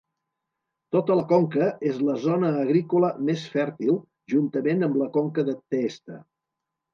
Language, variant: Catalan, Central